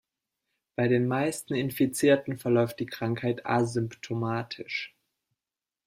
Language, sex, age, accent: German, female, 19-29, Deutschland Deutsch